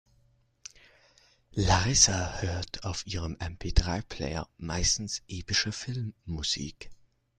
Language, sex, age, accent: German, male, under 19, Schweizerdeutsch